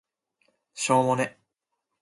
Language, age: Japanese, 19-29